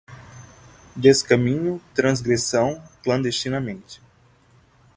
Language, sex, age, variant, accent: Portuguese, male, 19-29, Portuguese (Brasil), Nordestino